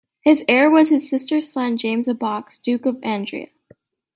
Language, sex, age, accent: English, female, under 19, United States English